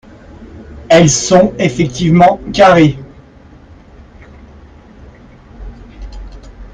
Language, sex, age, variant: French, male, 30-39, Français de métropole